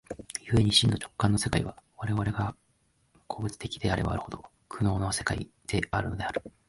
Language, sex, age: Japanese, male, 19-29